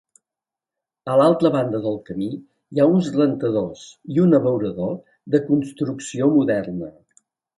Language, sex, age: Catalan, male, 50-59